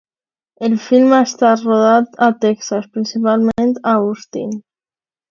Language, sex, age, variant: Catalan, female, under 19, Alacantí